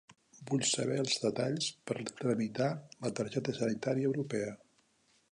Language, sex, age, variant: Catalan, male, 70-79, Central